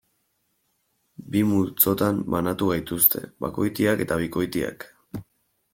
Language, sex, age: Basque, male, 19-29